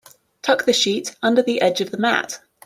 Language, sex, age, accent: English, female, 30-39, England English